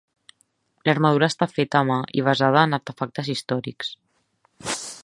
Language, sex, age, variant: Catalan, female, 19-29, Central